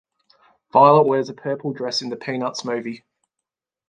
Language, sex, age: English, male, 30-39